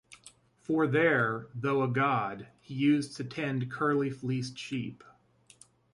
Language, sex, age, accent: English, male, 30-39, United States English